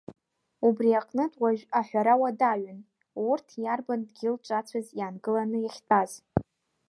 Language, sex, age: Abkhazian, female, 19-29